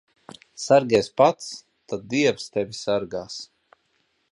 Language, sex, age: Latvian, male, 30-39